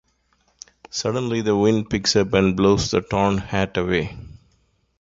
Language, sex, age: English, male, 40-49